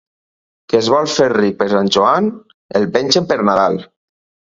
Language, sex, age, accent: Catalan, male, 30-39, apitxat